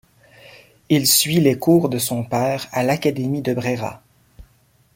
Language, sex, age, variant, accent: French, male, 40-49, Français d'Amérique du Nord, Français du Canada